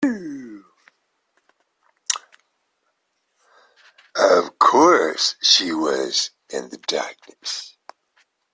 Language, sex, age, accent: English, male, 50-59, England English